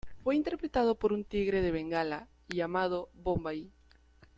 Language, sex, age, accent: Spanish, female, under 19, Andino-Pacífico: Colombia, Perú, Ecuador, oeste de Bolivia y Venezuela andina